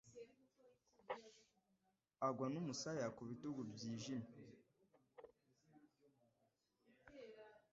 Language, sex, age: Kinyarwanda, male, under 19